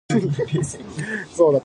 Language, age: Japanese, 19-29